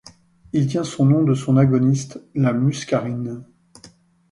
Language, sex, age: French, male, 50-59